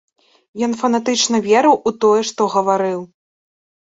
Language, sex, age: Belarusian, female, 19-29